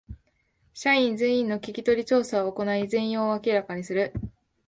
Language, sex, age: Japanese, female, 19-29